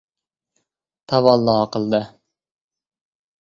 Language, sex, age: Uzbek, male, under 19